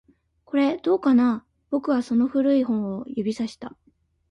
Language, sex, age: Japanese, female, 19-29